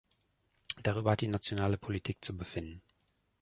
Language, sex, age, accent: German, male, 40-49, Deutschland Deutsch